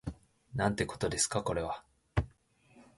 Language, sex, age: Japanese, male, under 19